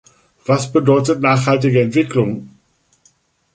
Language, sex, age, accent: German, male, 50-59, Deutschland Deutsch